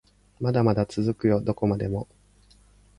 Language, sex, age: Japanese, male, 40-49